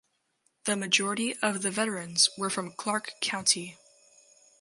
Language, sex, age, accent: English, female, under 19, United States English